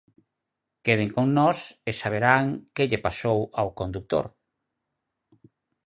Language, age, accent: Galician, 60-69, Normativo (estándar)